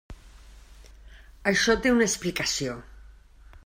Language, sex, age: Catalan, female, 40-49